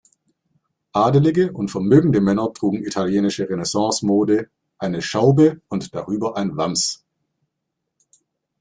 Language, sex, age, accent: German, male, 40-49, Deutschland Deutsch